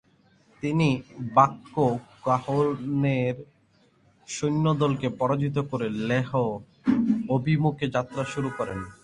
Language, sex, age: Bengali, male, 19-29